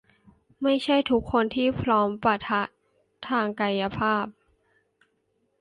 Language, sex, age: Thai, female, 19-29